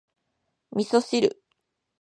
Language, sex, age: Japanese, female, 19-29